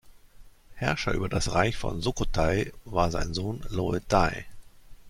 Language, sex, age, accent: German, male, 50-59, Deutschland Deutsch